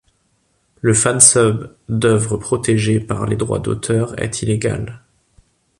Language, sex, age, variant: French, male, 30-39, Français de métropole